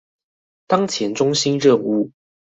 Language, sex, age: Chinese, male, 19-29